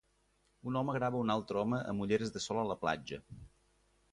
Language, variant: Catalan, Central